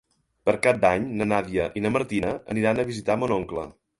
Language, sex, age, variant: Catalan, male, 40-49, Central